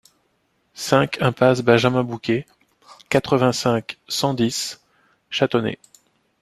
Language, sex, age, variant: French, male, 40-49, Français de métropole